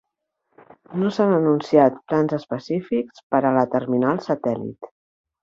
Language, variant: Catalan, Central